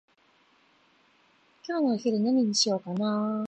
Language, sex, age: Japanese, female, under 19